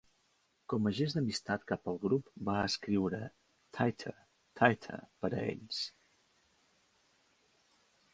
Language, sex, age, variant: Catalan, male, 50-59, Central